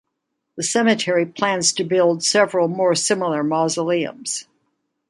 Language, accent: English, United States English